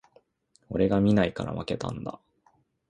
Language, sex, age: Japanese, male, 19-29